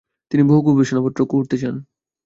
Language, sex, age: Bengali, male, 19-29